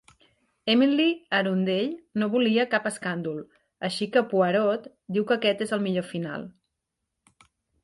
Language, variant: Catalan, Nord-Occidental